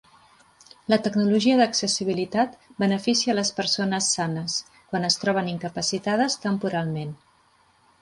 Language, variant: Catalan, Central